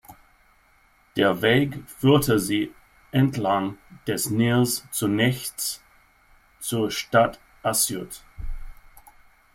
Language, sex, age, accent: German, male, 30-39, Deutschland Deutsch